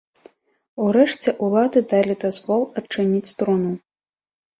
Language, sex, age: Belarusian, female, 19-29